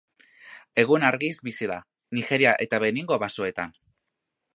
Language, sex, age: Basque, male, under 19